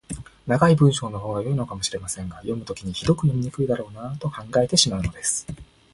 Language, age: Japanese, 19-29